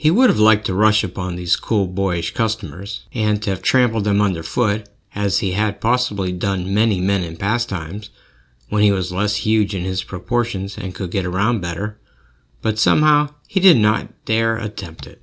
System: none